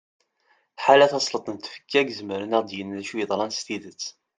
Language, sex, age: Kabyle, male, 30-39